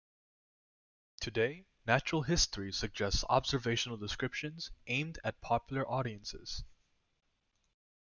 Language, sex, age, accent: English, male, 19-29, United States English